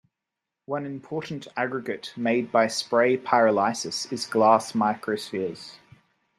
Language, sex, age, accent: English, male, 19-29, Australian English